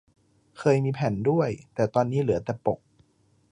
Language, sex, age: Thai, male, 19-29